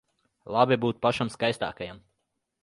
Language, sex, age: Latvian, male, 30-39